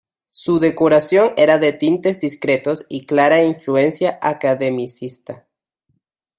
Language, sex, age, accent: Spanish, male, 19-29, Caribe: Cuba, Venezuela, Puerto Rico, República Dominicana, Panamá, Colombia caribeña, México caribeño, Costa del golfo de México